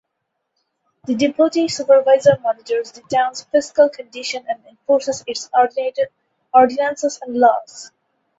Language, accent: English, India and South Asia (India, Pakistan, Sri Lanka); bangladesh